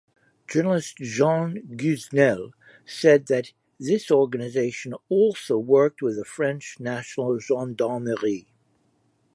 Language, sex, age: English, male, 70-79